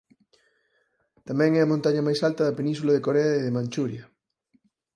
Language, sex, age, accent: Galician, male, 30-39, Normativo (estándar)